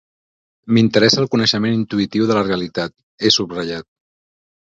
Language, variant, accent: Catalan, Central, central